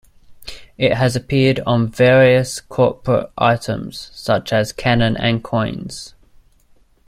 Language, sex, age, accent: English, male, 30-39, Australian English